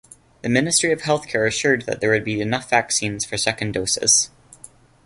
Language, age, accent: English, 19-29, Canadian English